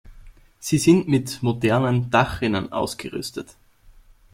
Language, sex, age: German, male, under 19